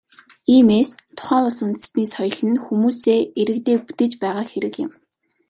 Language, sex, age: Mongolian, female, 19-29